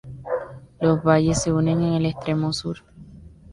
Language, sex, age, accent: Spanish, female, under 19, Caribe: Cuba, Venezuela, Puerto Rico, República Dominicana, Panamá, Colombia caribeña, México caribeño, Costa del golfo de México